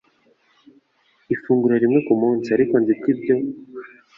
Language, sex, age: Kinyarwanda, male, under 19